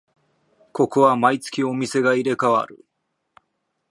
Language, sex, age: Japanese, male, 19-29